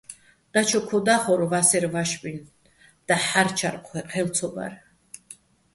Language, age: Bats, 60-69